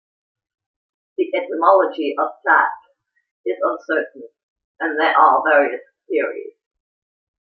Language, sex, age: English, female, 50-59